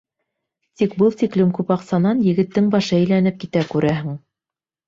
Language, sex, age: Bashkir, female, 30-39